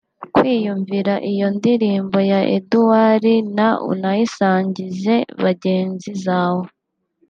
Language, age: Kinyarwanda, 19-29